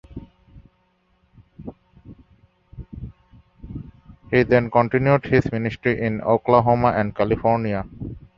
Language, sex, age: English, male, 19-29